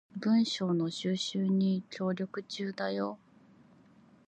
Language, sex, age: Japanese, female, 30-39